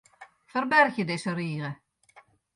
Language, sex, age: Western Frisian, female, 60-69